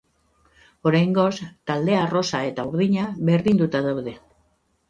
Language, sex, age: Basque, female, 50-59